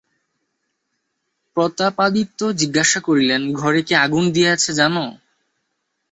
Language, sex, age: Bengali, male, 19-29